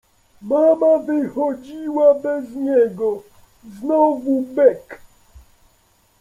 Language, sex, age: Polish, male, 19-29